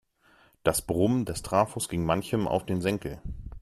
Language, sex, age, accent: German, male, 30-39, Deutschland Deutsch